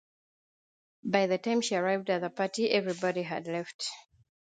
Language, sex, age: English, female, 19-29